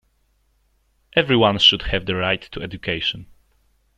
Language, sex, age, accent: English, male, 19-29, United States English